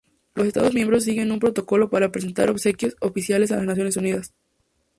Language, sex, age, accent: Spanish, female, under 19, México